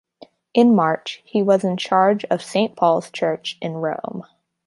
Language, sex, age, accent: English, female, under 19, United States English